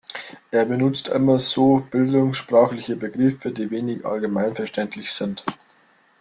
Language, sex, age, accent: German, male, under 19, Österreichisches Deutsch